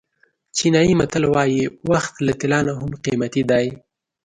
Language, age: Pashto, 19-29